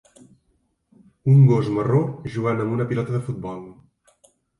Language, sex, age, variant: Catalan, male, 40-49, Central